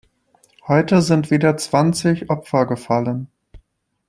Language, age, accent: German, 19-29, Deutschland Deutsch